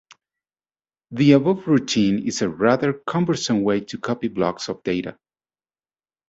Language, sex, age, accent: English, male, 40-49, United States English